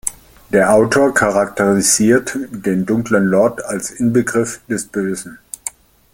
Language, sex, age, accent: German, male, 50-59, Deutschland Deutsch